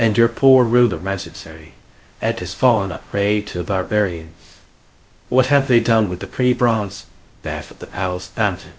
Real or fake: fake